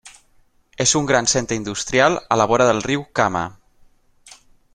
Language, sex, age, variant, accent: Catalan, male, 30-39, Valencià meridional, central; valencià